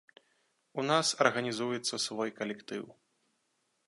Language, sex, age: Belarusian, male, 19-29